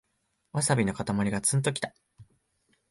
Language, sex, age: Japanese, male, 19-29